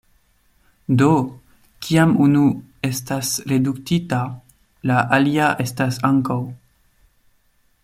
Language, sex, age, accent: Esperanto, male, 19-29, Internacia